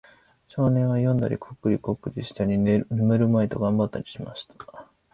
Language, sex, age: Japanese, male, 19-29